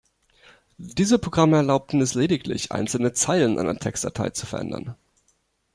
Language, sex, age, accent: German, male, 19-29, Deutschland Deutsch